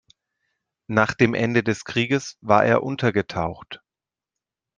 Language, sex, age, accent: German, male, 30-39, Deutschland Deutsch